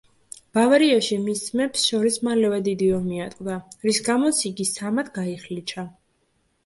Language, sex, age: Georgian, female, under 19